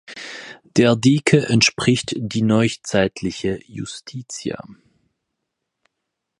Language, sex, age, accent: German, male, 30-39, Schweizerdeutsch